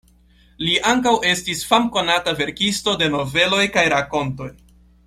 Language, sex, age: Esperanto, male, 19-29